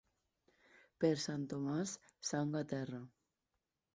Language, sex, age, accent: Catalan, female, 19-29, valencià; apitxat